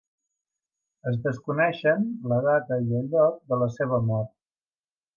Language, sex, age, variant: Catalan, male, 60-69, Septentrional